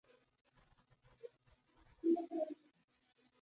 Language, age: English, 19-29